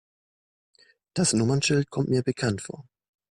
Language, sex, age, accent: German, male, 19-29, Deutschland Deutsch